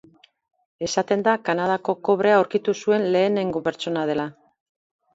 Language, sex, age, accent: Basque, female, 50-59, Mendebalekoa (Araba, Bizkaia, Gipuzkoako mendebaleko herri batzuk)